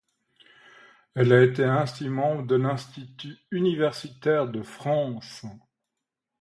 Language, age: French, 50-59